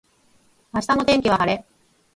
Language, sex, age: Japanese, female, 40-49